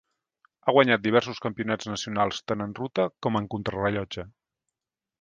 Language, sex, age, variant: Catalan, male, 50-59, Central